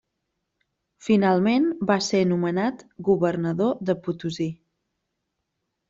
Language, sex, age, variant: Catalan, female, 30-39, Central